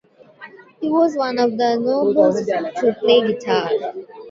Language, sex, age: English, female, 19-29